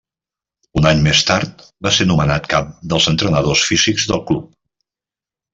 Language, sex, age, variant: Catalan, male, 50-59, Central